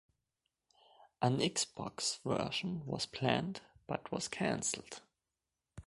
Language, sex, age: English, male, 19-29